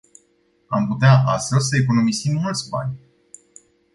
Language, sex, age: Romanian, male, 19-29